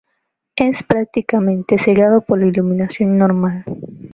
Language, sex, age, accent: Spanish, female, 19-29, Andino-Pacífico: Colombia, Perú, Ecuador, oeste de Bolivia y Venezuela andina